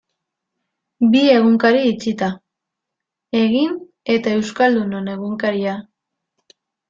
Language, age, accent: Basque, 19-29, Erdialdekoa edo Nafarra (Gipuzkoa, Nafarroa)